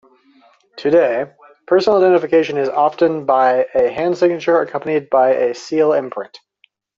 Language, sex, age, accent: English, male, 30-39, United States English